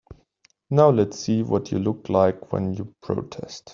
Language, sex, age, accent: English, male, 30-39, United States English